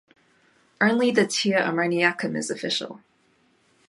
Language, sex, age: English, female, 19-29